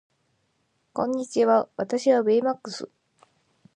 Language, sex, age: Japanese, female, 19-29